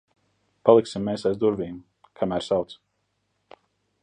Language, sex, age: Latvian, male, 30-39